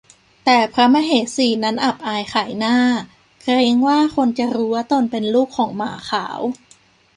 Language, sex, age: Thai, female, 30-39